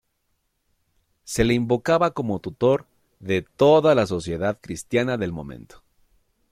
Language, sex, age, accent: Spanish, male, 19-29, México